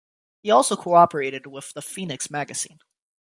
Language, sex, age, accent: English, female, under 19, United States English